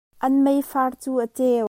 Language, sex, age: Hakha Chin, female, 19-29